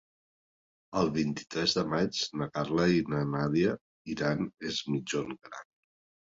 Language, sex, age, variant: Catalan, male, 40-49, Nord-Occidental